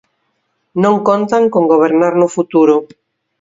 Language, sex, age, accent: Galician, female, 50-59, Oriental (común en zona oriental)